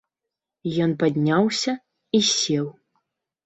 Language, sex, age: Belarusian, female, 19-29